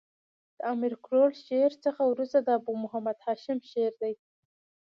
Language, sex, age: Pashto, female, under 19